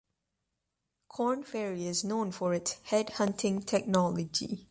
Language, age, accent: English, under 19, United States English